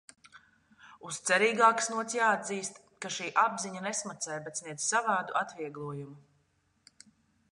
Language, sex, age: Latvian, female, 30-39